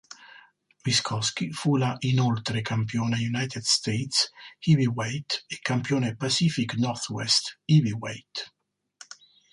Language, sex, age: Italian, male, 50-59